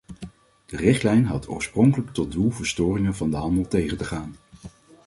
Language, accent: Dutch, Nederlands Nederlands